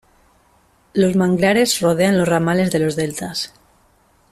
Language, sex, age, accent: Spanish, female, 30-39, España: Norte peninsular (Asturias, Castilla y León, Cantabria, País Vasco, Navarra, Aragón, La Rioja, Guadalajara, Cuenca)